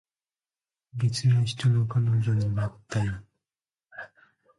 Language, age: Japanese, 19-29